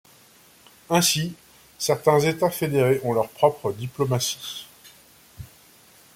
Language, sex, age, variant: French, male, 50-59, Français de métropole